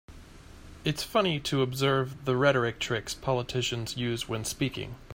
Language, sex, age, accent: English, male, 19-29, United States English